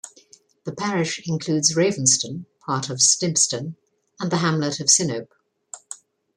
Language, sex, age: English, female, 60-69